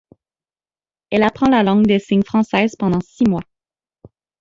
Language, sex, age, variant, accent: French, female, 30-39, Français d'Amérique du Nord, Français du Canada